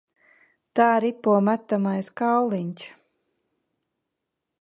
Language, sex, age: Latvian, female, 40-49